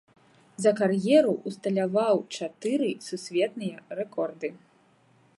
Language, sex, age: Belarusian, female, 30-39